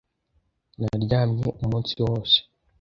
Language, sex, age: Kinyarwanda, male, under 19